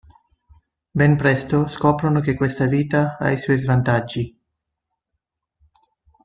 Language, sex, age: Italian, male, 19-29